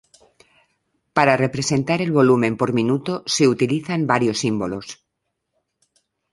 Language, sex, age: Spanish, female, 50-59